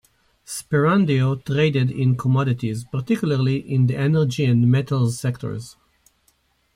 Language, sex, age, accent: English, male, 40-49, United States English